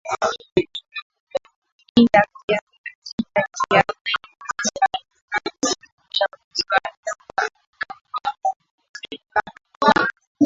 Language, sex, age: Swahili, female, 19-29